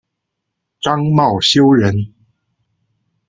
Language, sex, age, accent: Chinese, male, 19-29, 出生地：四川省